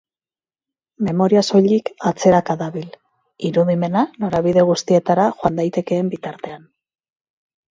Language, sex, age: Basque, female, 40-49